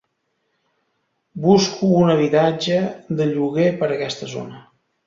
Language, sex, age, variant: Catalan, male, 30-39, Central